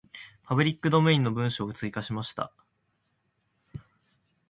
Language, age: Japanese, 19-29